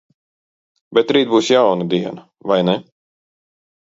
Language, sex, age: Latvian, male, 30-39